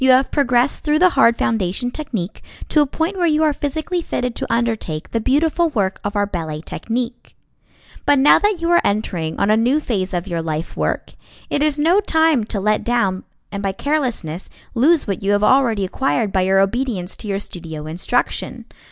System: none